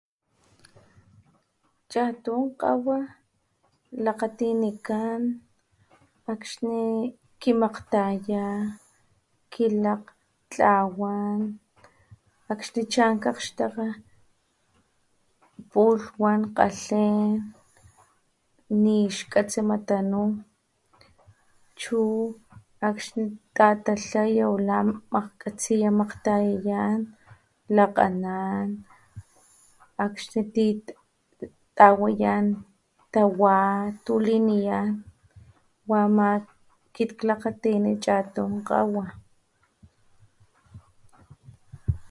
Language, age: Papantla Totonac, 30-39